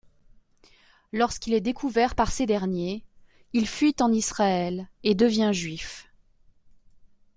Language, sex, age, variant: French, female, 30-39, Français de métropole